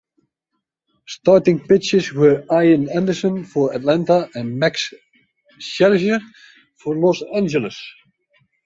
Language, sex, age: English, male, 30-39